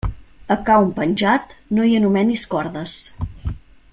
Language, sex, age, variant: Catalan, female, 40-49, Central